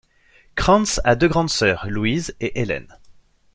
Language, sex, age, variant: French, male, 30-39, Français de métropole